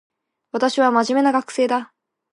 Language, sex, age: Japanese, female, under 19